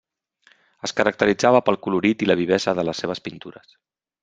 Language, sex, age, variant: Catalan, male, 40-49, Central